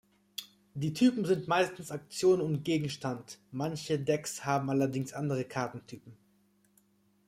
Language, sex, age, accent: German, male, 19-29, Deutschland Deutsch